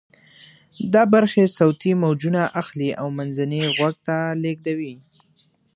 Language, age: Pashto, 19-29